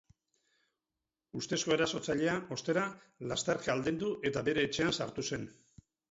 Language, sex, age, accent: Basque, male, 50-59, Mendebalekoa (Araba, Bizkaia, Gipuzkoako mendebaleko herri batzuk)